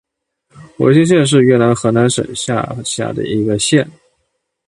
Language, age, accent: Chinese, 19-29, 出生地：江西省